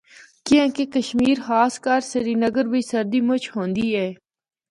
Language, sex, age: Northern Hindko, female, 19-29